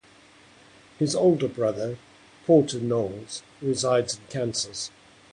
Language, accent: English, Southern African (South Africa, Zimbabwe, Namibia)